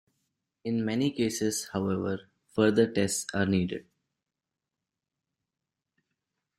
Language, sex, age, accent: English, male, 19-29, India and South Asia (India, Pakistan, Sri Lanka)